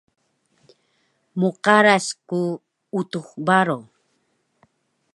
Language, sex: Taroko, female